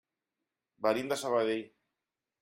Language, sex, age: Catalan, male, 50-59